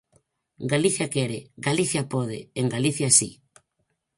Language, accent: Galician, Normativo (estándar)